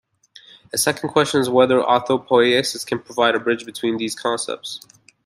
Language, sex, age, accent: English, male, 19-29, United States English